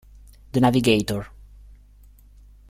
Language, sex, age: Italian, male, 30-39